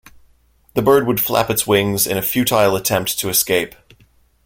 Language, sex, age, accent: English, male, 19-29, United States English